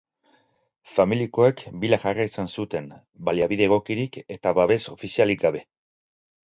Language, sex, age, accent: Basque, male, 50-59, Mendebalekoa (Araba, Bizkaia, Gipuzkoako mendebaleko herri batzuk)